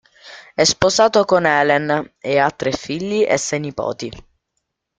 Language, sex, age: Italian, male, under 19